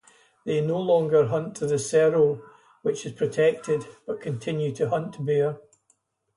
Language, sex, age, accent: English, male, 70-79, Scottish English